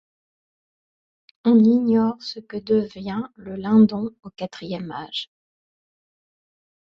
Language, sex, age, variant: French, female, 40-49, Français de métropole